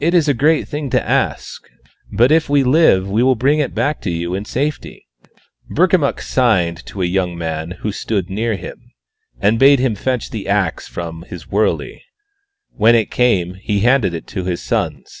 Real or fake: real